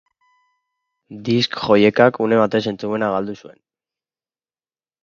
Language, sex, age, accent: Basque, male, under 19, Mendebalekoa (Araba, Bizkaia, Gipuzkoako mendebaleko herri batzuk)